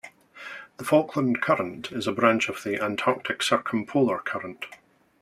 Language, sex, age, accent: English, male, 40-49, Scottish English